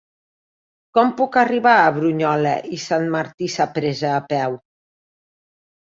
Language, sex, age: Catalan, female, 40-49